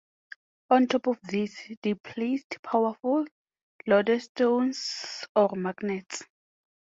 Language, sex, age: English, female, 19-29